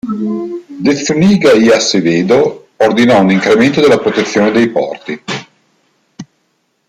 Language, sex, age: Italian, male, 40-49